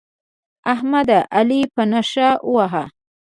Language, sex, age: Pashto, female, 19-29